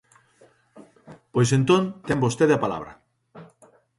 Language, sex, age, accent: Galician, male, 40-49, Central (gheada)